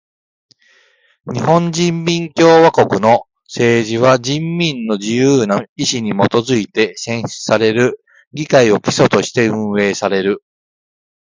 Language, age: Japanese, 50-59